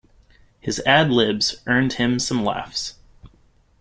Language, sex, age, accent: English, male, 19-29, United States English